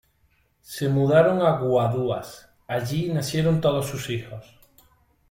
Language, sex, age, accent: Spanish, male, 19-29, España: Sur peninsular (Andalucia, Extremadura, Murcia)